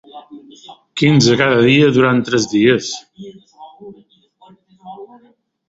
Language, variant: Catalan, Balear